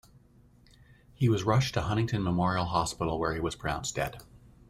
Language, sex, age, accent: English, male, 50-59, Canadian English